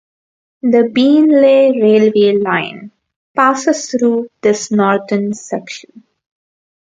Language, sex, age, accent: English, female, under 19, India and South Asia (India, Pakistan, Sri Lanka)